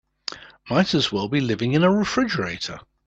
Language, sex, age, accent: English, male, 70-79, England English